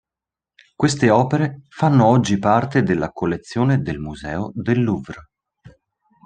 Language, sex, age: Italian, male, 30-39